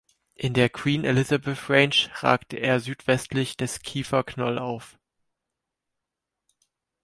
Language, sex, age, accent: German, male, 19-29, Deutschland Deutsch